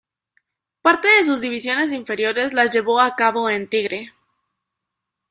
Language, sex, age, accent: Spanish, female, 19-29, México